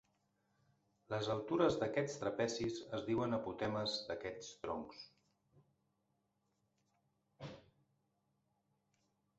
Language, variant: Catalan, Central